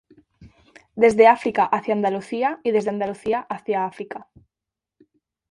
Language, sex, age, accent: Spanish, female, 19-29, España: Centro-Sur peninsular (Madrid, Toledo, Castilla-La Mancha)